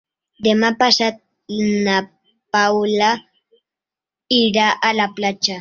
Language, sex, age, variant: Catalan, female, 19-29, Balear